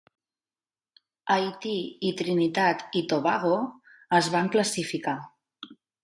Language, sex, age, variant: Catalan, female, 30-39, Central